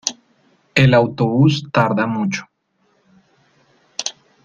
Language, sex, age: Spanish, male, 30-39